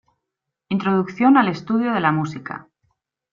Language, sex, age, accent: Spanish, female, 40-49, España: Centro-Sur peninsular (Madrid, Toledo, Castilla-La Mancha)